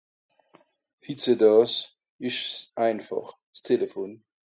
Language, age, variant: Swiss German, 40-49, Nordniederàlemmànisch (Rishoffe, Zàwere, Bùsswìller, Hawenau, Brüemt, Stroossbùri, Molse, Dàmbàch, Schlettstàtt, Pfàlzbùri usw.)